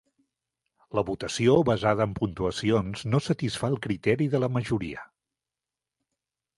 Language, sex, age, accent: Catalan, male, 50-59, Empordanès